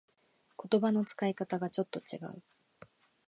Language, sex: Japanese, female